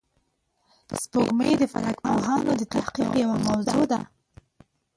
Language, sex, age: Pashto, female, 19-29